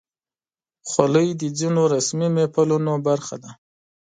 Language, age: Pashto, 19-29